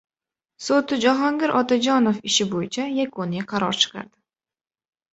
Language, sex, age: Uzbek, female, 19-29